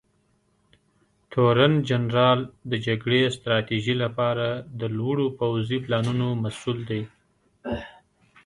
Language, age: Pashto, 30-39